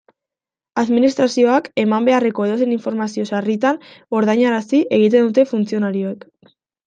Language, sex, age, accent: Basque, female, 19-29, Mendebalekoa (Araba, Bizkaia, Gipuzkoako mendebaleko herri batzuk)